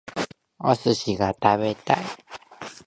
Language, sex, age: Japanese, male, 19-29